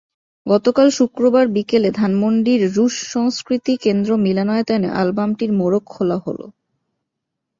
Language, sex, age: Bengali, female, 19-29